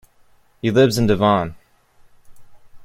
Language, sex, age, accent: English, male, 19-29, United States English